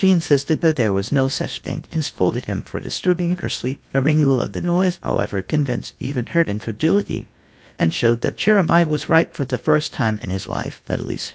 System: TTS, GlowTTS